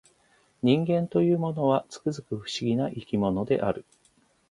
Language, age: Japanese, 40-49